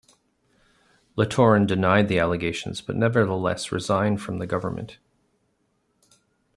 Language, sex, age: English, male, 40-49